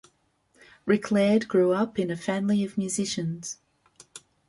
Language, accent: English, Australian English